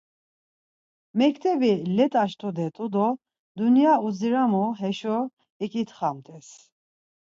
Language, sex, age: Laz, female, 40-49